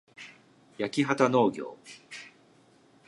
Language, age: Japanese, 40-49